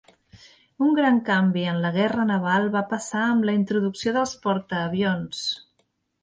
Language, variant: Catalan, Central